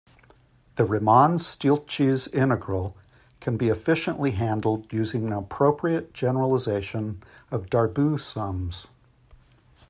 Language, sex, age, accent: English, male, 50-59, United States English